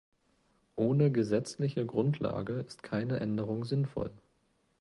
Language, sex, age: German, male, 19-29